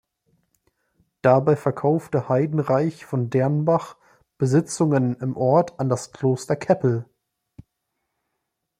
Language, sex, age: German, male, 19-29